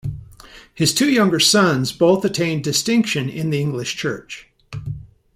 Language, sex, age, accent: English, male, 60-69, United States English